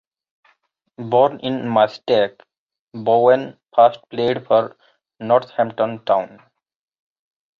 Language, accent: English, India and South Asia (India, Pakistan, Sri Lanka)